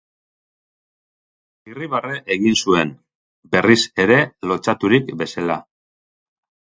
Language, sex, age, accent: Basque, male, 40-49, Mendebalekoa (Araba, Bizkaia, Gipuzkoako mendebaleko herri batzuk)